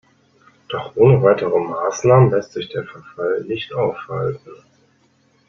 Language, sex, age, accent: German, male, 30-39, Deutschland Deutsch